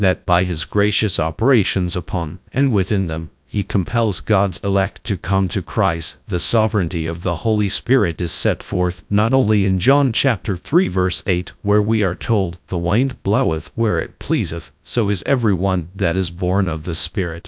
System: TTS, GradTTS